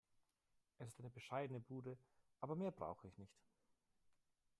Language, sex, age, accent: German, male, 30-39, Deutschland Deutsch